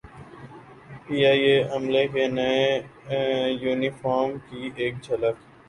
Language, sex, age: Urdu, male, 19-29